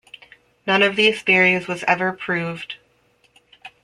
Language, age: English, 30-39